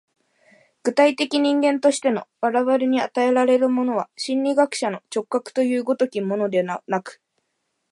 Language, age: Japanese, 19-29